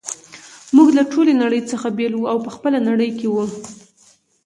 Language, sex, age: Pashto, female, 19-29